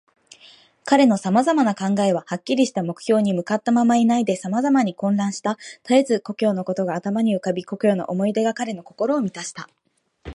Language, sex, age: Japanese, female, 19-29